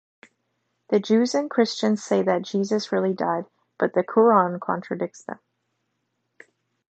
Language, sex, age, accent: English, female, 19-29, United States English